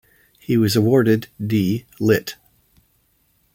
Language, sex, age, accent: English, male, 50-59, Canadian English